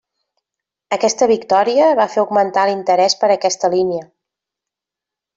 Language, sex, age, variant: Catalan, female, 40-49, Central